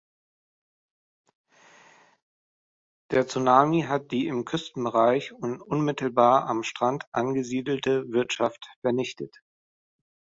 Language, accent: German, Deutschland Deutsch